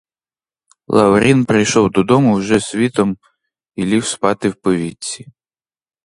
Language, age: Ukrainian, under 19